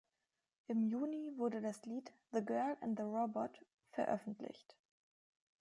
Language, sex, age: German, female, 19-29